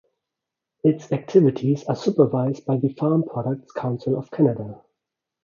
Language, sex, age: English, male, 30-39